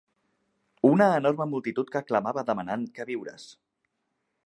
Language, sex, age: Catalan, male, 30-39